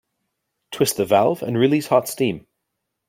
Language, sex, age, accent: English, male, 40-49, Canadian English